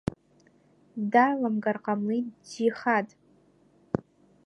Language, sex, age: Abkhazian, female, 19-29